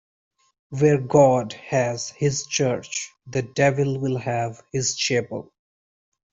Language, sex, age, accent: English, male, 19-29, India and South Asia (India, Pakistan, Sri Lanka)